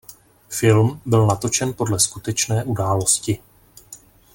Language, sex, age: Czech, male, 30-39